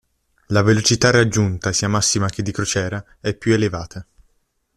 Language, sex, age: Italian, male, under 19